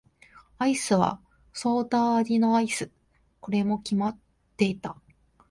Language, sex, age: Japanese, female, 19-29